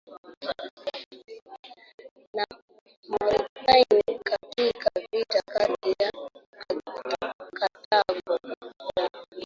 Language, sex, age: Swahili, female, 19-29